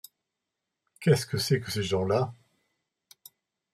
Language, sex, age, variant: French, male, 60-69, Français de métropole